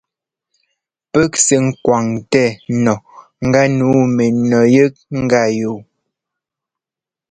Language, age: Ngomba, 19-29